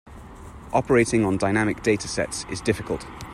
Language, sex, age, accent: English, male, 30-39, Welsh English